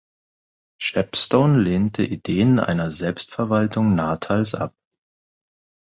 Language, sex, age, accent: German, male, 19-29, Deutschland Deutsch; Britisches Deutsch